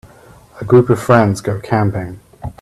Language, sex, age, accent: English, male, 30-39, Welsh English